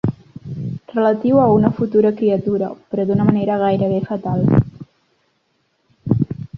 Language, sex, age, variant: Catalan, female, 19-29, Central